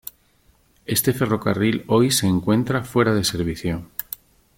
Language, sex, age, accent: Spanish, male, 60-69, España: Centro-Sur peninsular (Madrid, Toledo, Castilla-La Mancha)